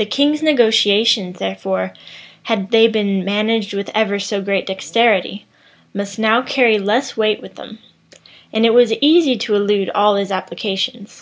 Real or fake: real